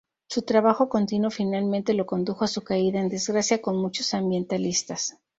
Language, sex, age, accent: Spanish, female, 50-59, México